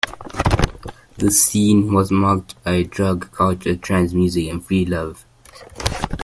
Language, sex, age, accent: English, male, under 19, Welsh English